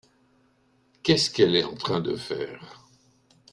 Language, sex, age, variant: French, male, 60-69, Français de métropole